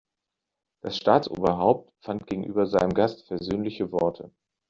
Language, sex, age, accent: German, male, 40-49, Deutschland Deutsch